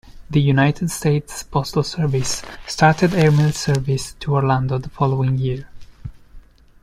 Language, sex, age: English, male, 30-39